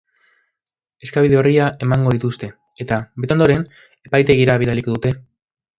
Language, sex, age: Basque, male, under 19